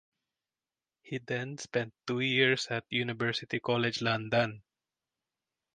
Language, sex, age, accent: English, male, 40-49, Filipino